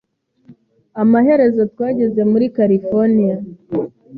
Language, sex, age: Kinyarwanda, female, 19-29